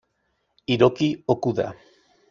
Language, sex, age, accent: Spanish, male, 40-49, España: Sur peninsular (Andalucia, Extremadura, Murcia)